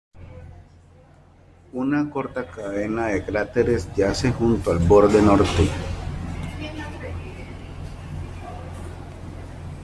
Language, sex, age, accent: Spanish, male, 40-49, Andino-Pacífico: Colombia, Perú, Ecuador, oeste de Bolivia y Venezuela andina